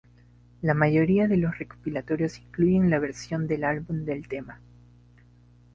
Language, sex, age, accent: Spanish, male, under 19, Andino-Pacífico: Colombia, Perú, Ecuador, oeste de Bolivia y Venezuela andina